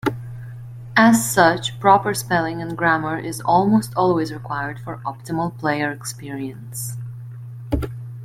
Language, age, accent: English, 19-29, United States English